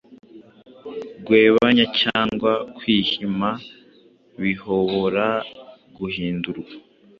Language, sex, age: Kinyarwanda, male, under 19